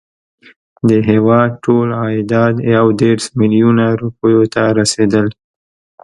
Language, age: Pashto, 19-29